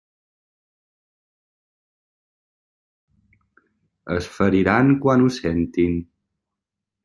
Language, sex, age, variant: Catalan, male, 30-39, Central